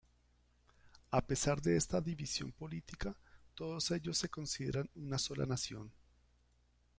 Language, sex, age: Spanish, male, 50-59